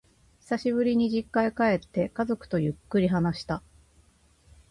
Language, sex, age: Japanese, female, 40-49